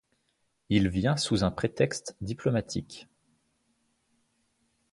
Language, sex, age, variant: French, male, 30-39, Français de métropole